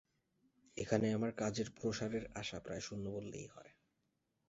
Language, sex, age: Bengali, male, 19-29